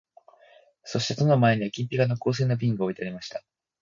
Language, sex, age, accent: Japanese, male, 19-29, 標準語; 東京